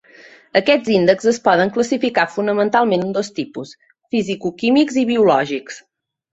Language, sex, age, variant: Catalan, female, 30-39, Central